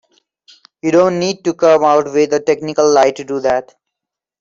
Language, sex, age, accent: English, male, 19-29, India and South Asia (India, Pakistan, Sri Lanka)